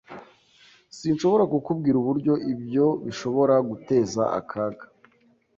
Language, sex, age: Kinyarwanda, male, 19-29